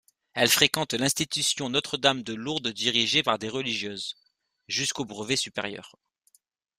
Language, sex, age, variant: French, male, 19-29, Français de métropole